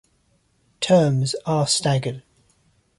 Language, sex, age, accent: English, male, 30-39, England English